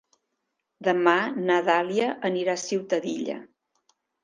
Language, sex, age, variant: Catalan, female, 50-59, Central